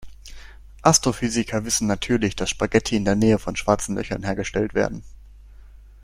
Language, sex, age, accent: German, male, under 19, Deutschland Deutsch